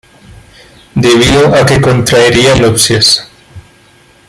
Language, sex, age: Spanish, male, 19-29